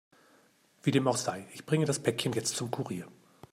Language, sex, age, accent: German, male, 50-59, Deutschland Deutsch